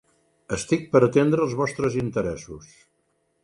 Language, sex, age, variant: Catalan, male, 70-79, Central